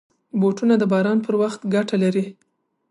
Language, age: Pashto, 19-29